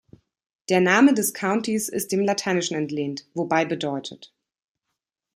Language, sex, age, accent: German, female, 30-39, Deutschland Deutsch